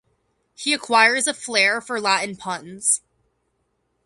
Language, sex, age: English, female, under 19